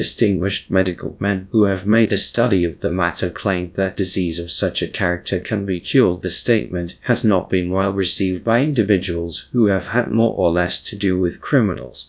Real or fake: fake